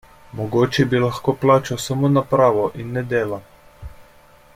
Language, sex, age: Slovenian, male, 30-39